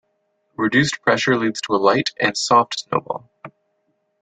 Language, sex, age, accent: English, male, under 19, United States English